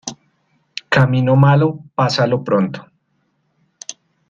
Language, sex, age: Spanish, male, 30-39